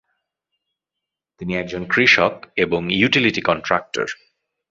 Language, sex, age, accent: Bengali, male, 30-39, চলিত